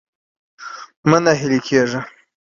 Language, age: Pashto, 19-29